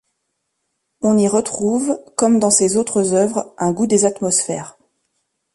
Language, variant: French, Français de métropole